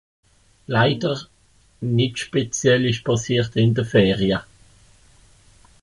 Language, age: Swiss German, 50-59